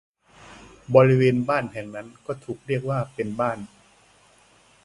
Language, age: Thai, 50-59